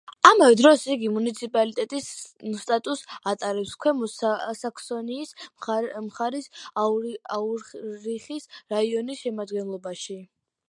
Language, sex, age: Georgian, female, under 19